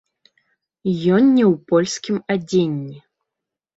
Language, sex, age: Belarusian, female, 19-29